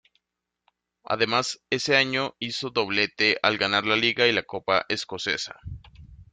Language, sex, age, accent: Spanish, male, 30-39, Caribe: Cuba, Venezuela, Puerto Rico, República Dominicana, Panamá, Colombia caribeña, México caribeño, Costa del golfo de México